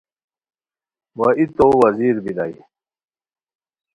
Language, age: Khowar, 40-49